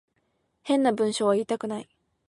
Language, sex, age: Japanese, female, 19-29